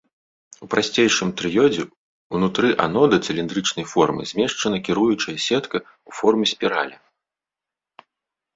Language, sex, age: Belarusian, male, 30-39